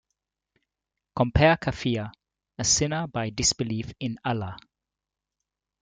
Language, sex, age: English, male, 30-39